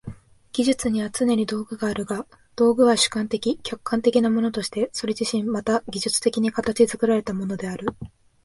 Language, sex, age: Japanese, female, 19-29